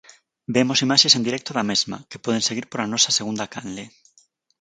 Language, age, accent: Galician, 19-29, Normativo (estándar)